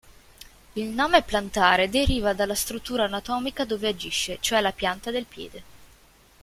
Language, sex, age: Italian, female, 19-29